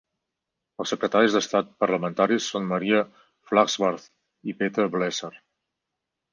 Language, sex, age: Catalan, male, 40-49